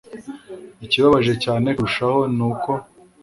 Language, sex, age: Kinyarwanda, male, 19-29